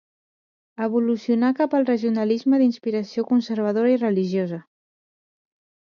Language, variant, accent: Catalan, Central, central